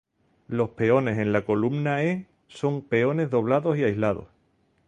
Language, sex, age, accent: Spanish, male, 40-49, España: Sur peninsular (Andalucia, Extremadura, Murcia)